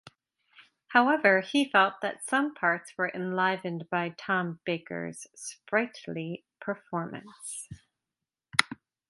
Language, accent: English, United States English